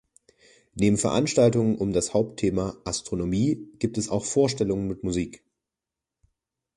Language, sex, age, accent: German, male, under 19, Deutschland Deutsch